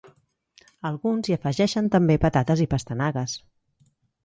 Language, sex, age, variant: Catalan, female, 40-49, Central